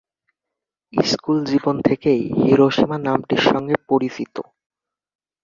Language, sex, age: Bengali, male, 19-29